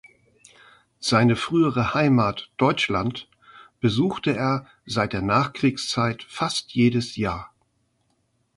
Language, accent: German, Deutschland Deutsch